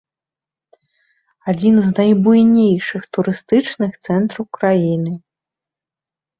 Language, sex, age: Belarusian, female, 19-29